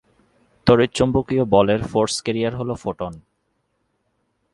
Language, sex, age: Bengali, male, 19-29